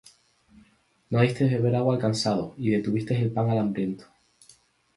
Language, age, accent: Spanish, 19-29, España: Islas Canarias